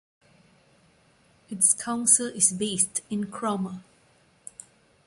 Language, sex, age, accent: English, female, 30-39, Malaysian English